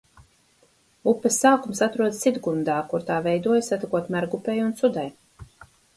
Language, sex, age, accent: Latvian, female, 40-49, Dzimtā valoda